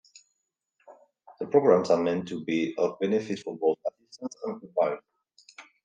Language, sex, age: English, male, 30-39